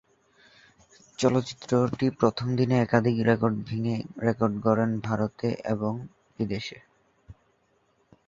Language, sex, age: Bengali, male, 19-29